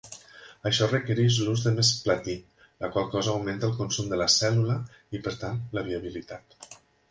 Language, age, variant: Catalan, 40-49, Nord-Occidental